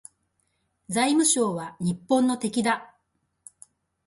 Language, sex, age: Japanese, female, 60-69